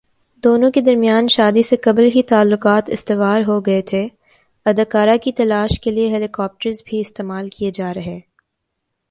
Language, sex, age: Urdu, female, 19-29